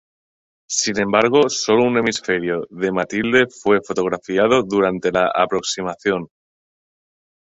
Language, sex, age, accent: Spanish, male, 30-39, España: Norte peninsular (Asturias, Castilla y León, Cantabria, País Vasco, Navarra, Aragón, La Rioja, Guadalajara, Cuenca)